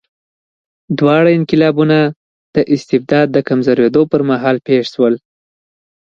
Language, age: Pashto, under 19